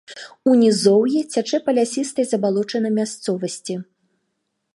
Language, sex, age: Belarusian, female, 30-39